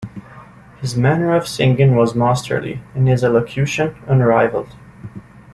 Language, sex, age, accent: English, male, 19-29, United States English